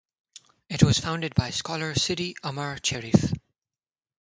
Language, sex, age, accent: English, male, under 19, United States English; India and South Asia (India, Pakistan, Sri Lanka)